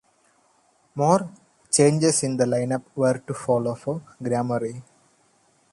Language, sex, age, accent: English, male, 19-29, India and South Asia (India, Pakistan, Sri Lanka)